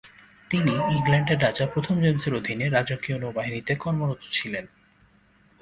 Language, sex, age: Bengali, male, 19-29